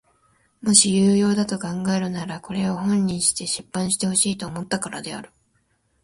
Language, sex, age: Japanese, female, 19-29